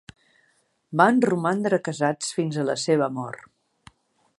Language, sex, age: Catalan, female, 50-59